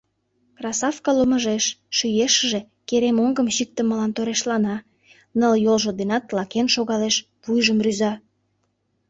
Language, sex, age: Mari, female, 19-29